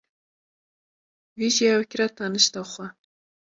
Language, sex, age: Kurdish, female, 19-29